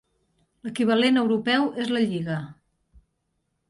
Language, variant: Catalan, Nord-Occidental